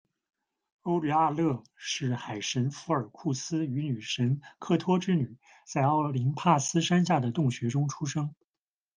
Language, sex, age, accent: Chinese, male, 30-39, 出生地：山东省